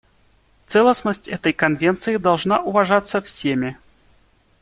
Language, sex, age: Russian, male, 19-29